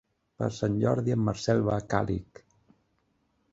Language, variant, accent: Catalan, Central, central